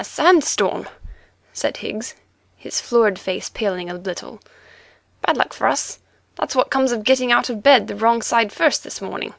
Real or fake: real